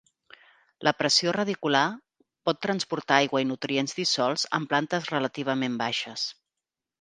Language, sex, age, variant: Catalan, female, 40-49, Central